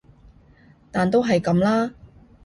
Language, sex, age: Cantonese, female, 30-39